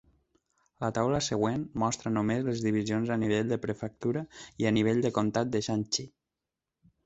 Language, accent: Catalan, Tortosí